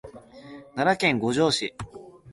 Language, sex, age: Japanese, male, 19-29